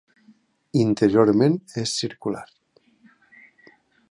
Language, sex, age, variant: Catalan, male, 40-49, Central